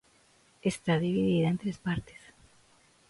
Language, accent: Spanish, Andino-Pacífico: Colombia, Perú, Ecuador, oeste de Bolivia y Venezuela andina